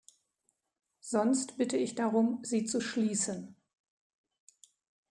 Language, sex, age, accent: German, female, 60-69, Deutschland Deutsch